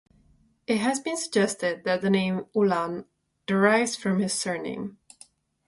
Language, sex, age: English, female, 19-29